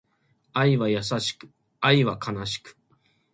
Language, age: Japanese, 60-69